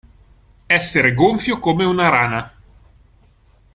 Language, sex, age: Italian, male, 30-39